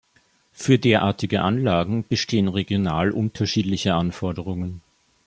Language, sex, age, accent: German, male, 19-29, Österreichisches Deutsch